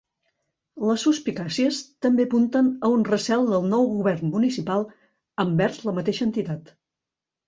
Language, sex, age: Catalan, female, 50-59